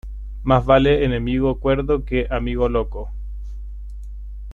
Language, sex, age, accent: Spanish, male, 30-39, Chileno: Chile, Cuyo